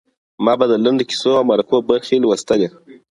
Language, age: Pashto, 30-39